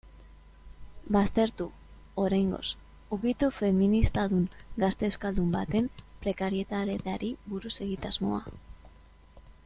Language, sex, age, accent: Basque, female, 19-29, Mendebalekoa (Araba, Bizkaia, Gipuzkoako mendebaleko herri batzuk)